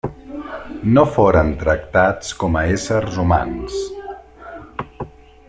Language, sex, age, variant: Catalan, male, 40-49, Central